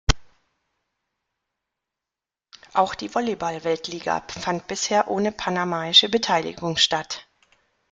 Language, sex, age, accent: German, female, 40-49, Deutschland Deutsch